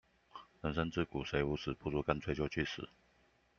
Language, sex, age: Chinese, male, 40-49